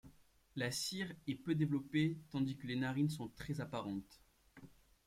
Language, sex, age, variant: French, male, 19-29, Français de métropole